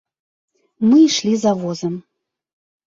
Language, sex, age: Belarusian, female, 19-29